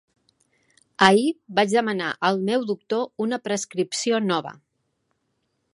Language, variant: Catalan, Central